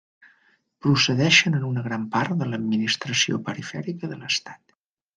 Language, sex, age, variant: Catalan, male, 40-49, Central